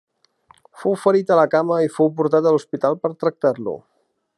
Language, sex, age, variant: Catalan, male, 30-39, Central